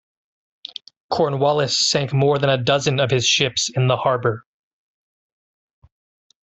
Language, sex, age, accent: English, male, 30-39, United States English